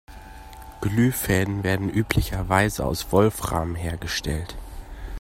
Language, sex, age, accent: German, male, 30-39, Deutschland Deutsch